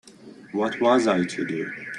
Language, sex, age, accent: English, male, 30-39, United States English